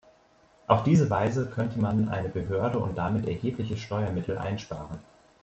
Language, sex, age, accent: German, male, 19-29, Deutschland Deutsch